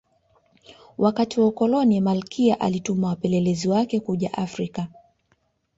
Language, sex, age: Swahili, female, 19-29